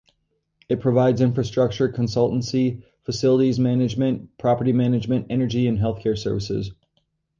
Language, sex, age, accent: English, male, 30-39, United States English